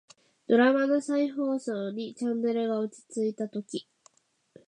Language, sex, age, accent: Japanese, female, 19-29, 標準語